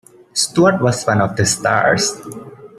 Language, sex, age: English, male, 19-29